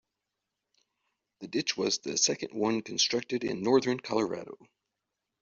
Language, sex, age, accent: English, male, 40-49, United States English